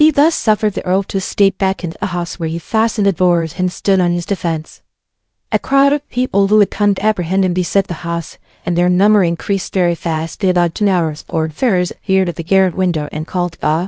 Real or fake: fake